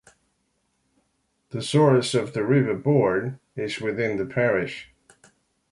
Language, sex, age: English, male, 40-49